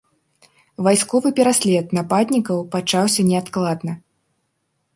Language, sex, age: Belarusian, female, 19-29